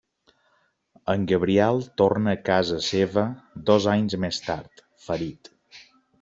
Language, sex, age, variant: Catalan, male, 40-49, Balear